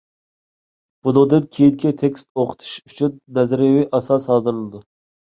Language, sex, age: Uyghur, male, 19-29